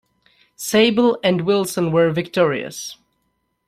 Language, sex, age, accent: English, male, 19-29, United States English